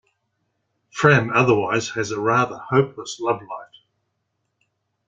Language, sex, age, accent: English, male, 60-69, New Zealand English